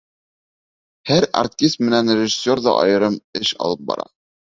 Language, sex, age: Bashkir, male, 19-29